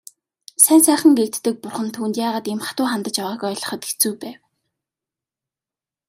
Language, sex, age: Mongolian, female, 19-29